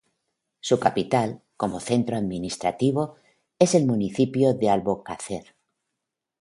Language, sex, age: Spanish, female, 60-69